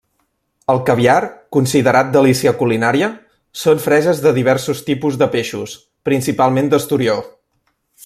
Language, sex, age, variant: Catalan, male, 19-29, Central